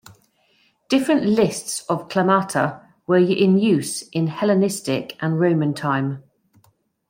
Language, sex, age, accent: English, female, 50-59, England English